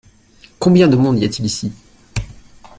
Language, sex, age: French, male, 19-29